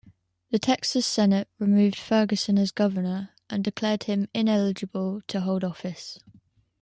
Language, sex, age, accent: English, female, 19-29, England English